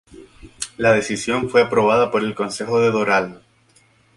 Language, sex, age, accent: Spanish, male, 19-29, España: Islas Canarias